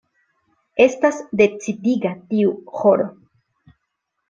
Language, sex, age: Esperanto, female, 40-49